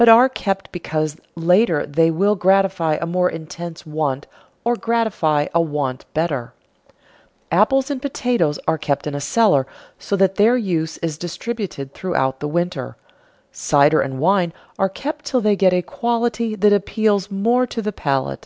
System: none